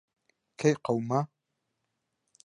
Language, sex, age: Central Kurdish, male, 19-29